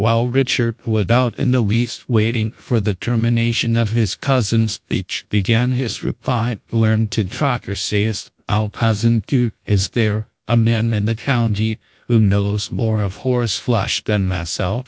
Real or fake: fake